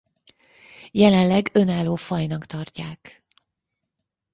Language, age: Hungarian, 50-59